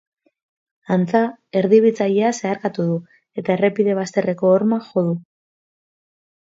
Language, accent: Basque, Mendebalekoa (Araba, Bizkaia, Gipuzkoako mendebaleko herri batzuk)